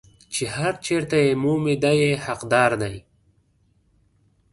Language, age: Pashto, 19-29